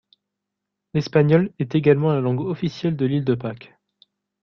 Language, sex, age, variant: French, male, 19-29, Français de métropole